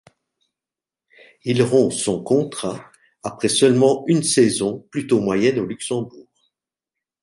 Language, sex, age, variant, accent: French, male, 60-69, Français d'Europe, Français de Belgique